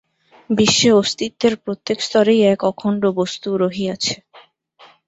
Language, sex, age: Bengali, female, 19-29